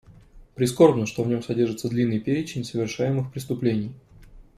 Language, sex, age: Russian, male, 30-39